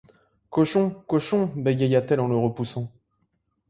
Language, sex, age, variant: French, male, 19-29, Français de métropole